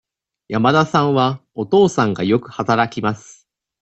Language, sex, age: Japanese, male, 19-29